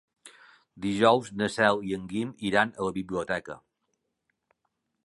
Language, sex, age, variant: Catalan, male, 40-49, Balear